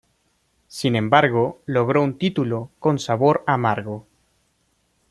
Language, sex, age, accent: Spanish, male, 19-29, México